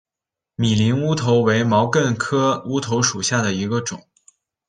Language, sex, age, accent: Chinese, male, 19-29, 出生地：山西省